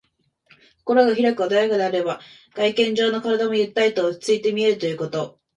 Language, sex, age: Japanese, female, 19-29